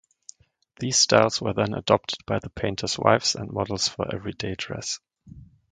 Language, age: English, 19-29